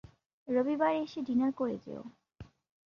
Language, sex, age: Bengali, female, 19-29